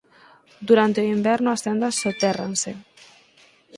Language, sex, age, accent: Galician, female, 19-29, Oriental (común en zona oriental)